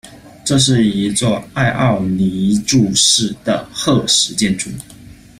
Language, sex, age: Chinese, male, 19-29